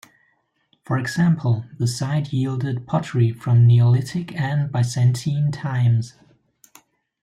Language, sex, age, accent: English, male, 40-49, England English